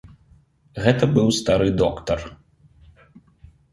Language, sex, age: Belarusian, male, 30-39